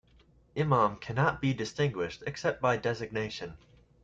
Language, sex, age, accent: English, male, 19-29, United States English